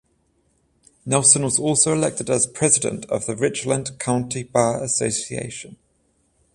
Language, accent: English, United States English; Australian English; England English; New Zealand English; Welsh English